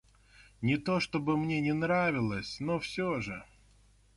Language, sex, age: Russian, male, 30-39